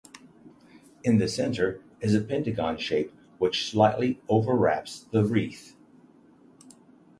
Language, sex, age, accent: English, male, 50-59, United States English